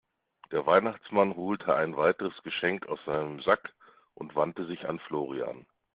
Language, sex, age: German, male, 40-49